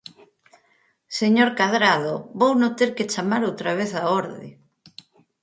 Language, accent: Galician, Atlántico (seseo e gheada); Normativo (estándar)